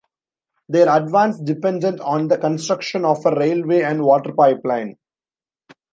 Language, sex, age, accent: English, male, 19-29, India and South Asia (India, Pakistan, Sri Lanka)